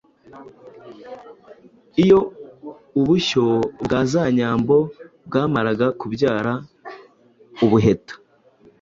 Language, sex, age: Kinyarwanda, male, 19-29